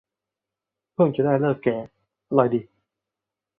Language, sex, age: Thai, male, 19-29